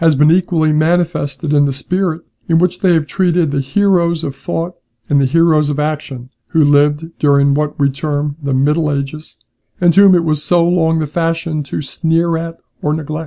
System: none